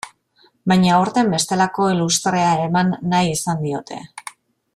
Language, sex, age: Basque, female, 30-39